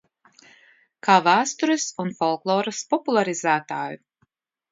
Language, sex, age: Latvian, female, 50-59